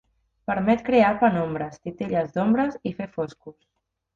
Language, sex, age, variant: Catalan, female, 30-39, Central